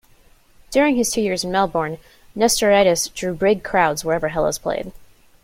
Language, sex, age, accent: English, female, 19-29, United States English